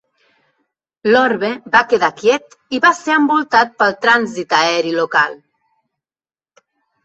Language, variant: Catalan, Central